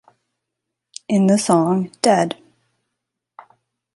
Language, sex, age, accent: English, female, 19-29, United States English